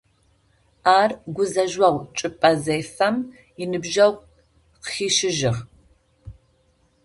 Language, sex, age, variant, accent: Adyghe, female, 50-59, Адыгабзэ (Кирил, пстэумэ зэдыряе), Бжъэдыгъу (Bjeduğ)